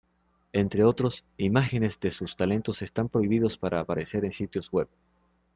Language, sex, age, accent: Spanish, male, 19-29, Caribe: Cuba, Venezuela, Puerto Rico, República Dominicana, Panamá, Colombia caribeña, México caribeño, Costa del golfo de México